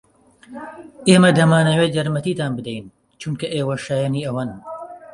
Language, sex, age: Central Kurdish, male, 30-39